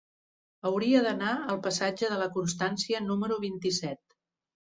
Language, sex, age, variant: Catalan, female, 60-69, Central